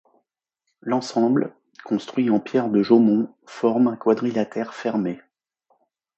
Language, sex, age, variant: French, male, 50-59, Français de métropole